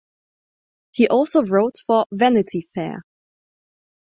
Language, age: English, 19-29